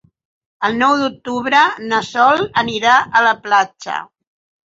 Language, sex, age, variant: Catalan, female, 70-79, Central